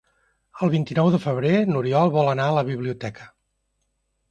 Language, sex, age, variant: Catalan, male, 50-59, Central